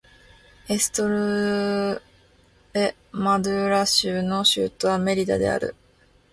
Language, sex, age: Japanese, female, 19-29